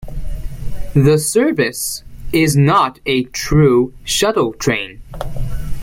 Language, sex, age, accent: English, male, 19-29, United States English